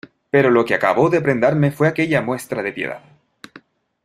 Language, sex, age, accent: Spanish, male, 19-29, Chileno: Chile, Cuyo